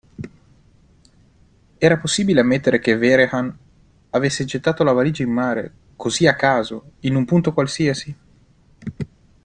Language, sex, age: Italian, male, 19-29